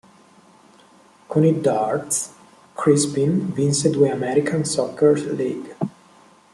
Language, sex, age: Italian, male, 19-29